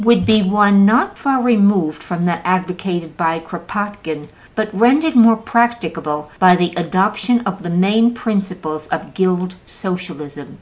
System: none